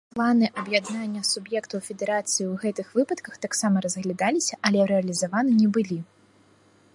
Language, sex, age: Belarusian, female, 19-29